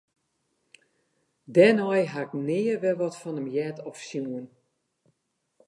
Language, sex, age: Western Frisian, female, 60-69